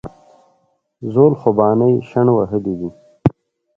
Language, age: Pashto, 19-29